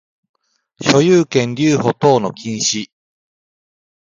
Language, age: Japanese, 50-59